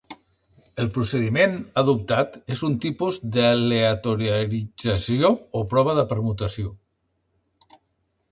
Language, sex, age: Catalan, male, 50-59